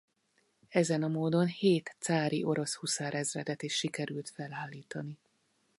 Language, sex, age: Hungarian, female, 40-49